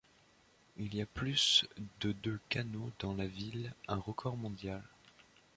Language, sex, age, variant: French, male, 19-29, Français de métropole